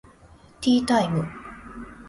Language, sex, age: Japanese, female, 19-29